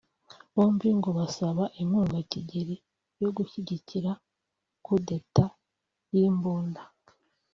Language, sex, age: Kinyarwanda, female, 19-29